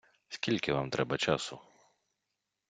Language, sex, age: Ukrainian, male, 30-39